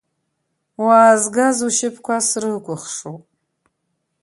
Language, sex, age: Abkhazian, female, 50-59